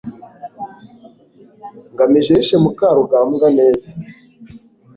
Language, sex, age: Kinyarwanda, male, 19-29